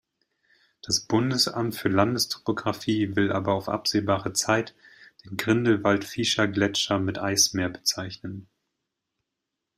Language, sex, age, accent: German, male, 30-39, Deutschland Deutsch